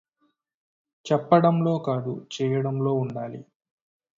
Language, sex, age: Telugu, male, 19-29